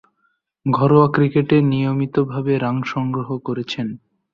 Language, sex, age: Bengali, male, 19-29